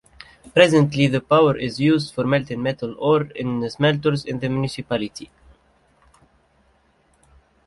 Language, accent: English, United States English